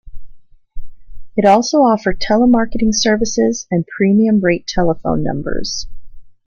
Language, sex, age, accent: English, female, 30-39, United States English